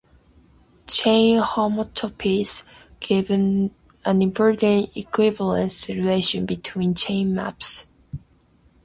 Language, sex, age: English, female, 19-29